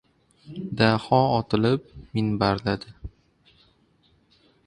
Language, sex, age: Uzbek, male, under 19